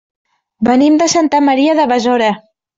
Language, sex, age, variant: Catalan, female, 19-29, Central